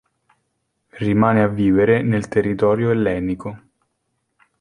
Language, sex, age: Italian, male, 19-29